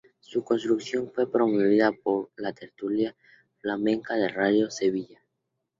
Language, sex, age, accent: Spanish, male, under 19, México